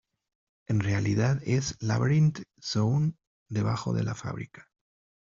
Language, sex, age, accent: Spanish, male, 40-49, México